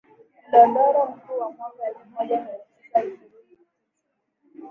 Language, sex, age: Swahili, female, 19-29